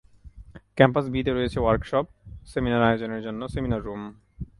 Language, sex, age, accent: Bengali, male, 19-29, Native